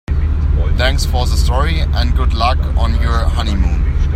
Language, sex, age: English, male, 30-39